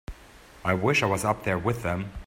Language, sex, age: English, male, 30-39